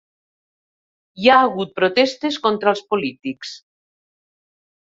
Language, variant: Catalan, Nord-Occidental